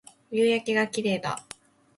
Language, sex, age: Japanese, female, 19-29